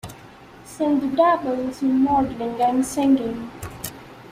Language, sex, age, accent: English, female, under 19, India and South Asia (India, Pakistan, Sri Lanka)